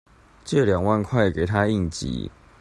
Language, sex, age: Chinese, male, 30-39